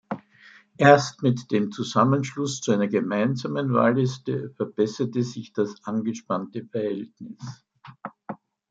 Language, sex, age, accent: German, male, 70-79, Österreichisches Deutsch